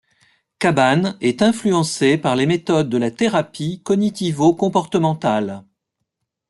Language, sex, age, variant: French, male, 50-59, Français de métropole